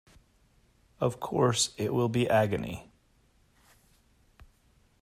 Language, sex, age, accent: English, male, 30-39, United States English